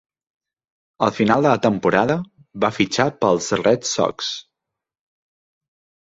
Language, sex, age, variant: Catalan, male, 19-29, Central